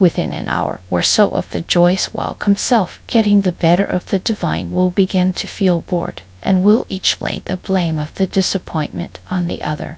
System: TTS, GradTTS